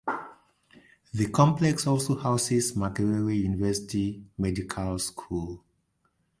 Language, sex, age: English, male, 40-49